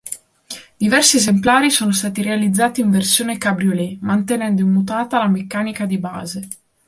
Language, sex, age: Italian, female, 19-29